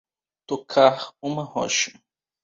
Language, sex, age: Portuguese, male, 19-29